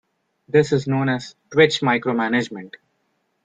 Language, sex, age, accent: English, male, 19-29, India and South Asia (India, Pakistan, Sri Lanka)